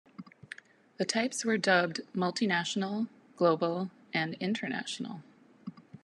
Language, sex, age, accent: English, female, 30-39, United States English